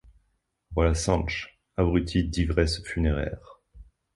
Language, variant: French, Français de métropole